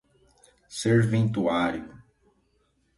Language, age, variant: Portuguese, 40-49, Portuguese (Brasil)